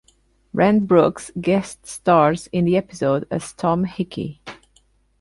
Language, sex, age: English, female, 30-39